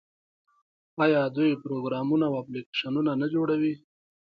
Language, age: Pashto, 30-39